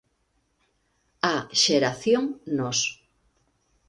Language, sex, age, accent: Galician, female, 50-59, Oriental (común en zona oriental)